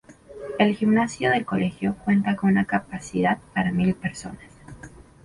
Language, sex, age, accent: Spanish, female, under 19, Andino-Pacífico: Colombia, Perú, Ecuador, oeste de Bolivia y Venezuela andina